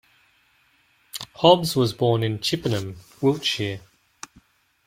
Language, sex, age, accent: English, male, 40-49, Australian English